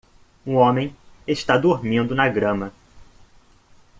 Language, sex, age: Portuguese, male, 30-39